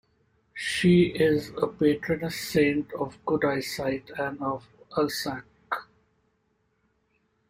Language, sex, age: English, male, 40-49